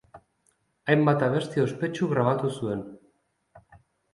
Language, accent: Basque, Mendebalekoa (Araba, Bizkaia, Gipuzkoako mendebaleko herri batzuk)